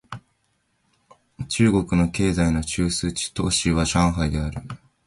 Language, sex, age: Japanese, male, 19-29